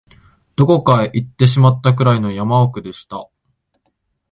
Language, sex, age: Japanese, male, 19-29